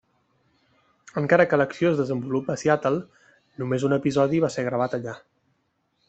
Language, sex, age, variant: Catalan, male, 30-39, Central